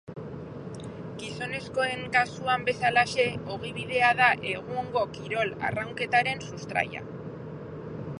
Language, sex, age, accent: Basque, female, 40-49, Mendebalekoa (Araba, Bizkaia, Gipuzkoako mendebaleko herri batzuk)